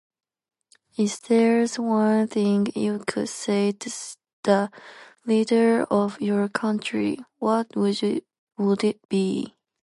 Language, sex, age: English, female, under 19